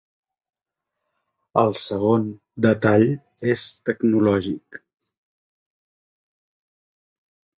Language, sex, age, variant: Catalan, male, 50-59, Central